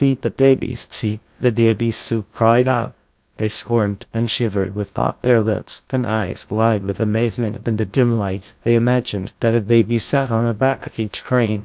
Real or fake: fake